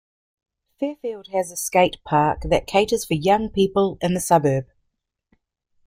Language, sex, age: English, female, 40-49